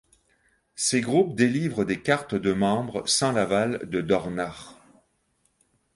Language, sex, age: French, male, 60-69